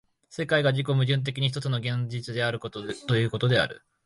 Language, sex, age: Japanese, male, 19-29